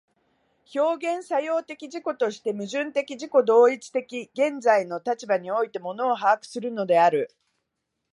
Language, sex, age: Japanese, female, 50-59